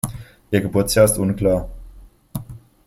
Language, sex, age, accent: German, male, 19-29, Deutschland Deutsch